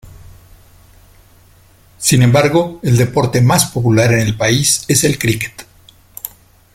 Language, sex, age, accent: Spanish, male, 50-59, México